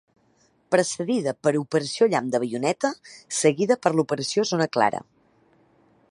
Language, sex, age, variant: Catalan, female, 40-49, Central